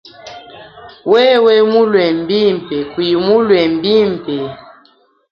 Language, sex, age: Luba-Lulua, female, 19-29